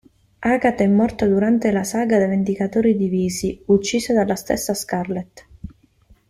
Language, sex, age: Italian, female, 19-29